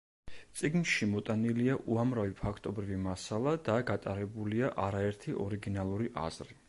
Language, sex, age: Georgian, male, 30-39